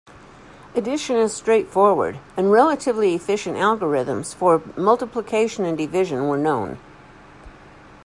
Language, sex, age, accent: English, female, 60-69, United States English